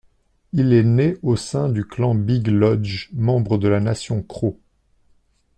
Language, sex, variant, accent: French, male, Français d'Europe, Français de Suisse